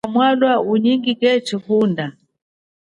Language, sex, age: Chokwe, female, 40-49